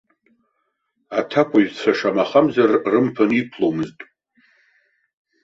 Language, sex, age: Abkhazian, male, 30-39